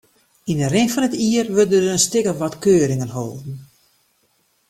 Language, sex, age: Western Frisian, female, 50-59